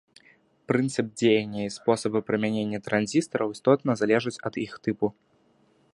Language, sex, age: Belarusian, male, 19-29